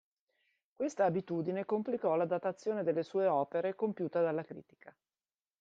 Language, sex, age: Italian, female, 50-59